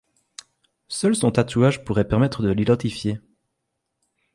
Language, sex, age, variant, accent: French, male, 30-39, Français d'Europe, Français de Belgique